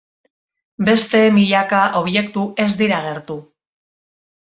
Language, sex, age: Basque, female, 40-49